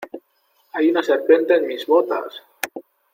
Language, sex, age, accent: Spanish, male, 19-29, España: Norte peninsular (Asturias, Castilla y León, Cantabria, País Vasco, Navarra, Aragón, La Rioja, Guadalajara, Cuenca)